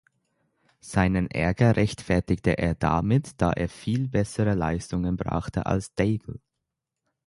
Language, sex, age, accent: German, male, under 19, Deutschland Deutsch; Schweizerdeutsch